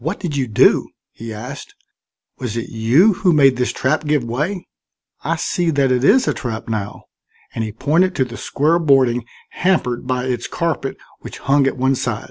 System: none